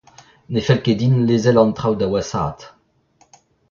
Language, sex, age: Breton, male, 30-39